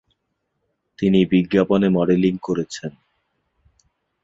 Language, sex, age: Bengali, male, 19-29